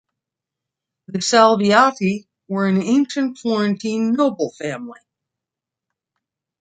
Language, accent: English, United States English